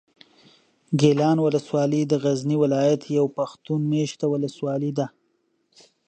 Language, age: Pashto, 19-29